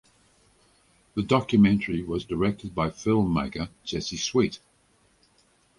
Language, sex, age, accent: English, male, 70-79, Australian English